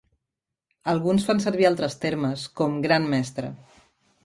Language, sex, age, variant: Catalan, female, 40-49, Central